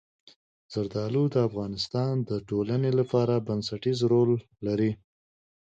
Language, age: Pashto, 19-29